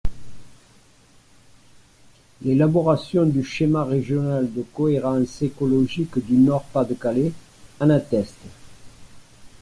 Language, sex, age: French, male, 60-69